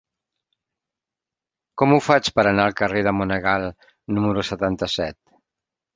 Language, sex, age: Catalan, male, 50-59